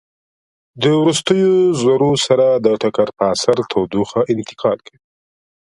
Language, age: Pashto, 19-29